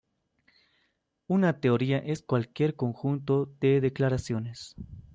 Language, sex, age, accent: Spanish, male, 19-29, Andino-Pacífico: Colombia, Perú, Ecuador, oeste de Bolivia y Venezuela andina